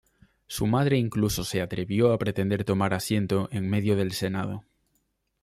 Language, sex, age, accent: Spanish, male, under 19, España: Norte peninsular (Asturias, Castilla y León, Cantabria, País Vasco, Navarra, Aragón, La Rioja, Guadalajara, Cuenca)